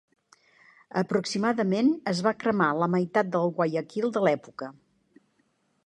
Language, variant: Catalan, Central